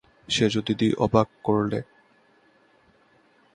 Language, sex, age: Bengali, male, 19-29